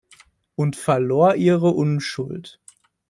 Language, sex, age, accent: German, male, 19-29, Deutschland Deutsch